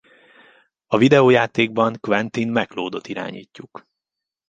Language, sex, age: Hungarian, male, 30-39